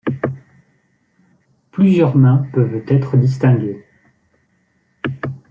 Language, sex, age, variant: French, male, 30-39, Français de métropole